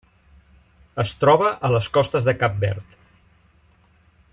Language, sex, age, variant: Catalan, male, 50-59, Central